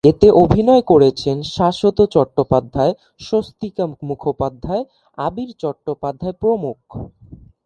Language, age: Bengali, 19-29